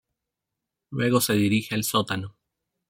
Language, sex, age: Spanish, male, 30-39